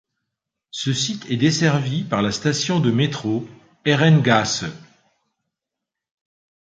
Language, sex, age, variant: French, male, 50-59, Français de métropole